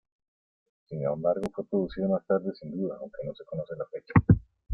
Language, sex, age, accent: Spanish, male, 50-59, América central